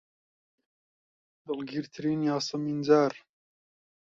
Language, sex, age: Central Kurdish, male, 19-29